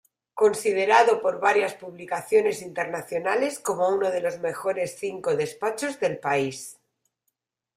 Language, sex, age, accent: Spanish, female, 40-49, España: Sur peninsular (Andalucia, Extremadura, Murcia)